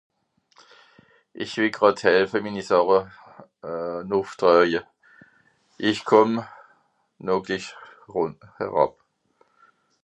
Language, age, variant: Swiss German, 50-59, Nordniederàlemmànisch (Rishoffe, Zàwere, Bùsswìller, Hawenau, Brüemt, Stroossbùri, Molse, Dàmbàch, Schlettstàtt, Pfàlzbùri usw.)